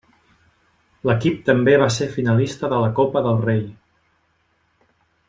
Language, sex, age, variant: Catalan, male, 30-39, Central